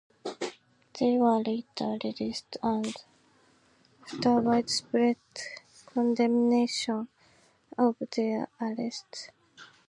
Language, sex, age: English, female, under 19